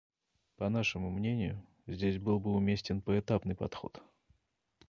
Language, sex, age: Russian, male, 40-49